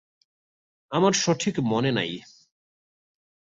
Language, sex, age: Bengali, male, 30-39